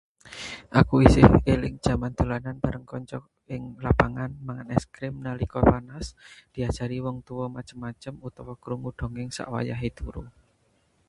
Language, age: Javanese, 30-39